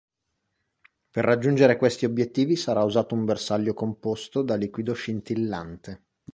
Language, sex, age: Italian, male, 40-49